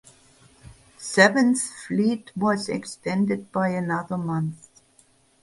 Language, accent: English, German